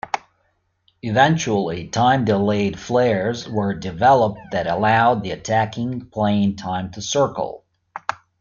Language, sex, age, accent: English, male, 40-49, United States English